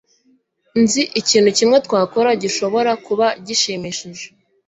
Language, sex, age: Kinyarwanda, female, 19-29